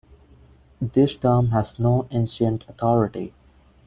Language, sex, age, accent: English, male, 19-29, India and South Asia (India, Pakistan, Sri Lanka)